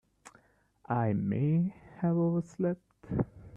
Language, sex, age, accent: English, male, 19-29, India and South Asia (India, Pakistan, Sri Lanka)